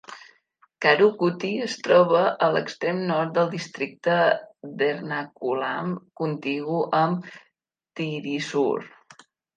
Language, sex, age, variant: Catalan, female, 19-29, Central